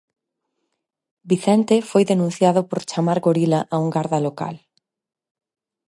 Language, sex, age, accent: Galician, female, 30-39, Normativo (estándar)